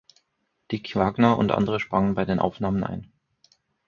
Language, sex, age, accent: German, male, 30-39, Österreichisches Deutsch